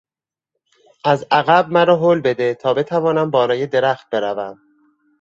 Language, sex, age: Persian, male, 30-39